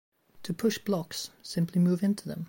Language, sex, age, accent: English, female, 30-39, United States English